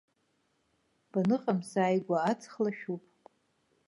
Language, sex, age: Abkhazian, female, 50-59